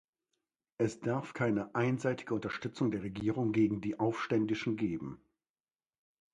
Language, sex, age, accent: German, male, 50-59, Deutschland Deutsch